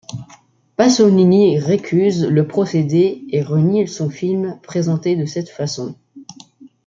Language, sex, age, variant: French, male, under 19, Français de métropole